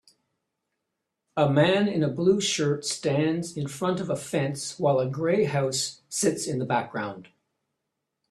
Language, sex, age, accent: English, male, 60-69, Canadian English